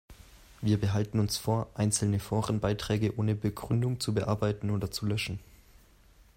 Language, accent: German, Deutschland Deutsch